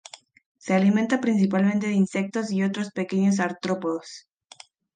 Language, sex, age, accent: Spanish, female, under 19, México